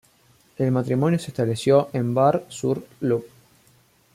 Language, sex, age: Spanish, male, under 19